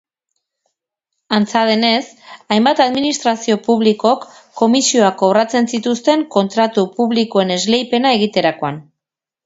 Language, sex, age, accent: Basque, female, 40-49, Erdialdekoa edo Nafarra (Gipuzkoa, Nafarroa)